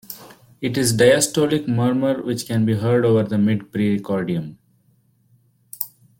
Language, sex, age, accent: English, male, 19-29, India and South Asia (India, Pakistan, Sri Lanka)